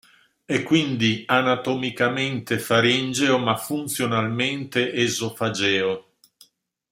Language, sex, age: Italian, male, 60-69